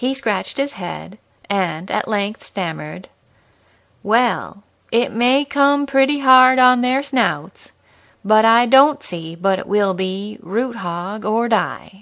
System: none